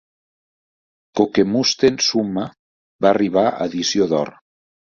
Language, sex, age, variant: Catalan, male, 50-59, Central